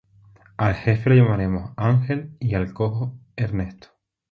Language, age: Spanish, 19-29